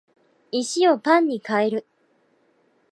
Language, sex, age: Japanese, female, 19-29